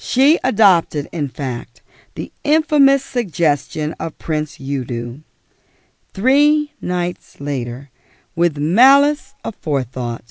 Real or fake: real